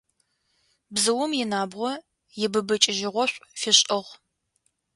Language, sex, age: Adyghe, female, 19-29